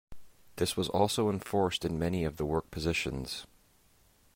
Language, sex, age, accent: English, male, 30-39, New Zealand English